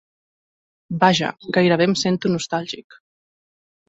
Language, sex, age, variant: Catalan, female, 19-29, Central